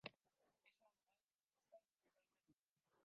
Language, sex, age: Spanish, female, 19-29